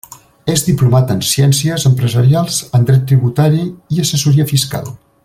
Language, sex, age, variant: Catalan, male, 60-69, Central